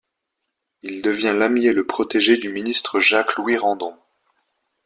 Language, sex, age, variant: French, male, 19-29, Français de métropole